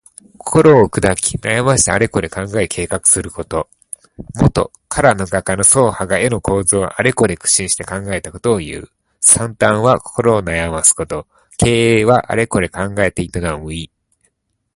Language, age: Japanese, 19-29